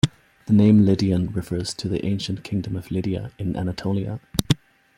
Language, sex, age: English, male, 30-39